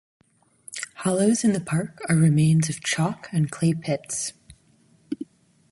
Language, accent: English, United States English